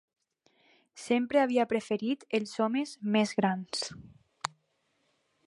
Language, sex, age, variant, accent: Catalan, female, under 19, Alacantí, valencià